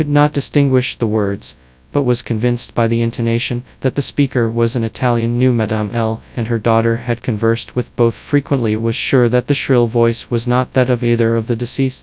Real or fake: fake